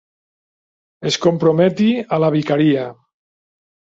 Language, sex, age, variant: Catalan, male, 40-49, Nord-Occidental